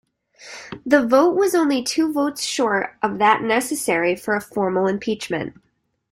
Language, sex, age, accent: English, female, 19-29, United States English